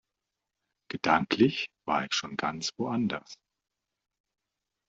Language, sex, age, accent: German, male, 40-49, Deutschland Deutsch